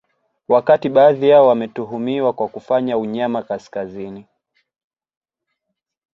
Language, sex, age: Swahili, male, 19-29